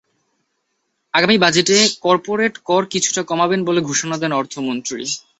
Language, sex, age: Bengali, male, 19-29